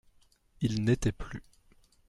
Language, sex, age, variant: French, male, 19-29, Français de métropole